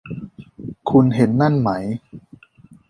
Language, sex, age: Thai, male, 30-39